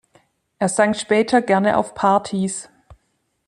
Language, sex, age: German, female, 40-49